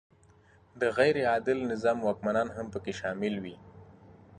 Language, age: Pashto, 30-39